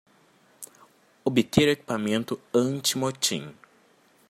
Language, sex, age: Portuguese, male, 19-29